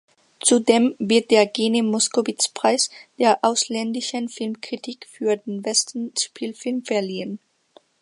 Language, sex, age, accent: German, female, under 19, Deutschland Deutsch